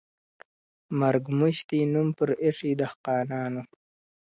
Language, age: Pashto, 19-29